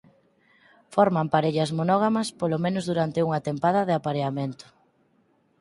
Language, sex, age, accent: Galician, female, 19-29, Normativo (estándar)